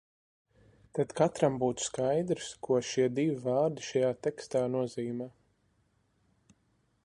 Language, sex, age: Latvian, male, 30-39